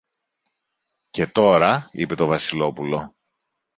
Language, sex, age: Greek, male, 50-59